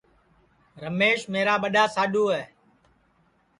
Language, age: Sansi, 19-29